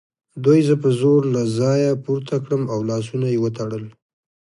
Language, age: Pashto, 30-39